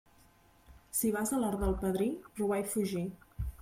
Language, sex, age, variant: Catalan, female, 30-39, Central